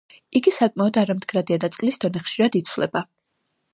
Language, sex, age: Georgian, female, 19-29